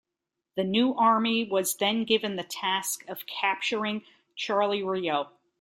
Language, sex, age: English, female, 50-59